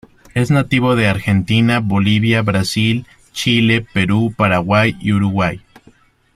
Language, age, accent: Spanish, 30-39, México